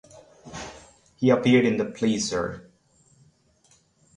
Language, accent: English, United States English; India and South Asia (India, Pakistan, Sri Lanka)